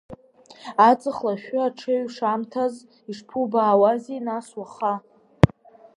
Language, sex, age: Abkhazian, female, under 19